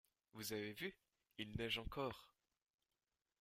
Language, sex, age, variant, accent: French, male, under 19, Français d'Europe, Français de Suisse